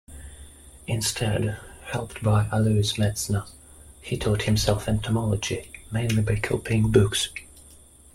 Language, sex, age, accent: English, male, 30-39, England English